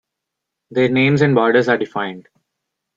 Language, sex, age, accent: English, male, 19-29, India and South Asia (India, Pakistan, Sri Lanka)